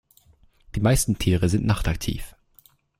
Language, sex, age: German, male, under 19